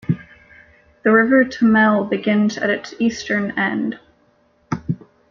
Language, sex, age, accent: English, female, 19-29, United States English